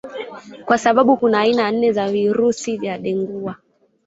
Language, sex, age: Swahili, female, 19-29